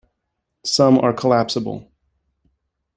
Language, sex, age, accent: English, male, 40-49, United States English